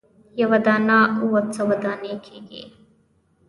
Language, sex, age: Pashto, female, 19-29